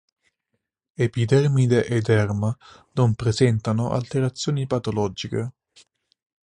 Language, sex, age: Italian, male, 19-29